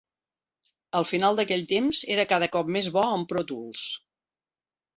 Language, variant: Catalan, Central